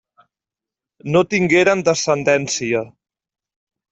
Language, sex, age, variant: Catalan, male, 30-39, Central